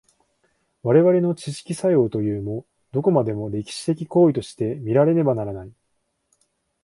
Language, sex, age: Japanese, male, 19-29